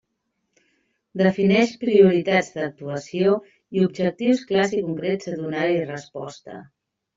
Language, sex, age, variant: Catalan, female, 30-39, Central